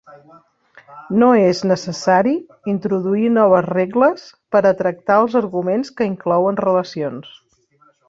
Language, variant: Catalan, Central